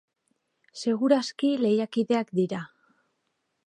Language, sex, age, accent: Basque, female, 30-39, Erdialdekoa edo Nafarra (Gipuzkoa, Nafarroa)